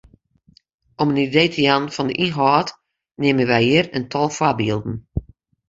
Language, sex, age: Western Frisian, female, 50-59